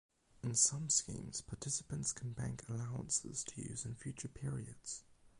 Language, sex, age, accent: English, male, under 19, Australian English; England English; New Zealand English